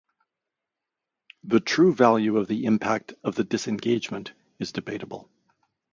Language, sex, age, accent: English, male, 50-59, Canadian English